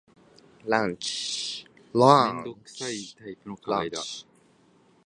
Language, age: Japanese, under 19